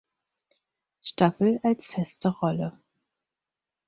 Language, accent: German, Deutschland Deutsch